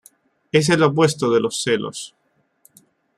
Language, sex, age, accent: Spanish, male, 30-39, España: Islas Canarias